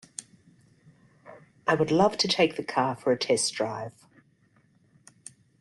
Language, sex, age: English, female, 50-59